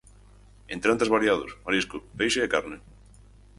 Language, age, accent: Galician, 19-29, Central (gheada)